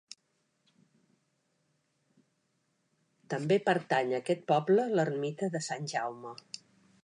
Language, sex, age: Catalan, female, 60-69